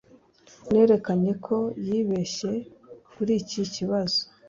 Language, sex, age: Kinyarwanda, female, 19-29